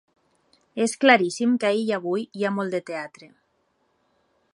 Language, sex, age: Catalan, female, 30-39